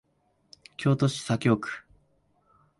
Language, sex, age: Japanese, male, 19-29